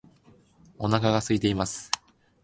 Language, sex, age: Japanese, male, 19-29